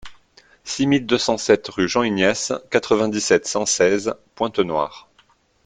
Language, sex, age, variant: French, male, 30-39, Français de métropole